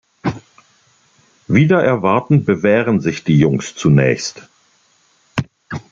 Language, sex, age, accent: German, male, 60-69, Deutschland Deutsch